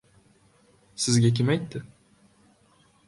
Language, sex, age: Uzbek, male, 19-29